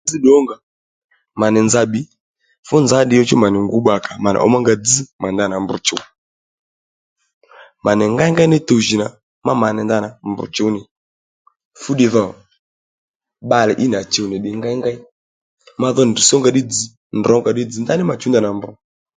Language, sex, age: Lendu, female, 30-39